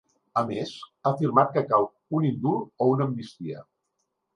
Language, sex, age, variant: Catalan, male, 60-69, Central